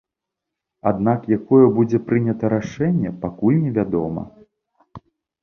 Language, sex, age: Belarusian, male, 30-39